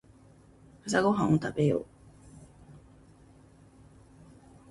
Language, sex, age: Japanese, female, 30-39